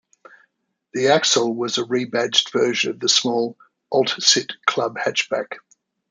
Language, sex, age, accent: English, male, 60-69, Australian English